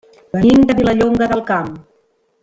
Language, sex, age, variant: Catalan, female, 50-59, Central